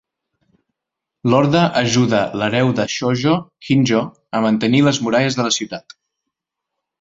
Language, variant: Catalan, Central